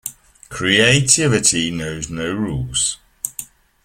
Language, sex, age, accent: English, male, 50-59, England English